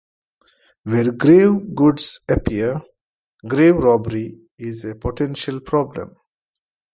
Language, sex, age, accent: English, male, 40-49, India and South Asia (India, Pakistan, Sri Lanka)